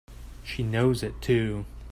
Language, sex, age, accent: English, male, 19-29, United States English